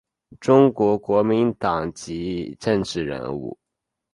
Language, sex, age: Chinese, male, under 19